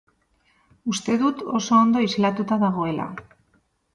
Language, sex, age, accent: Basque, female, 40-49, Erdialdekoa edo Nafarra (Gipuzkoa, Nafarroa)